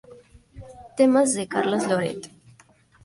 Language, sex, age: Spanish, female, under 19